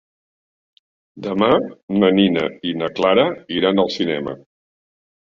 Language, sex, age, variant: Catalan, male, 60-69, Central